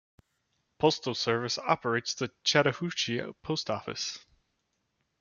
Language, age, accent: English, 19-29, United States English